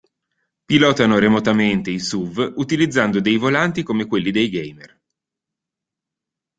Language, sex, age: Italian, male, 19-29